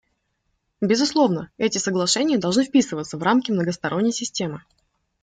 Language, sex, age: Russian, female, 19-29